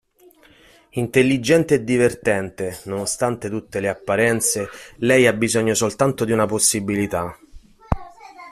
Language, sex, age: Italian, male, 40-49